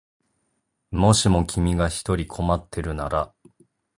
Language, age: Japanese, 30-39